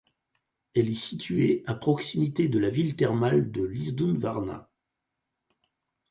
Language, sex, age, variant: French, male, 60-69, Français de métropole